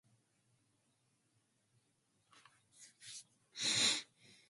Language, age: English, 19-29